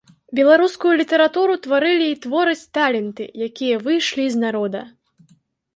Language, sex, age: Belarusian, female, 19-29